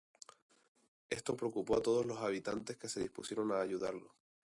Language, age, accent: Spanish, 19-29, España: Islas Canarias; Rioplatense: Argentina, Uruguay, este de Bolivia, Paraguay